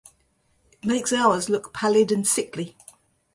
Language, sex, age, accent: English, female, 70-79, England English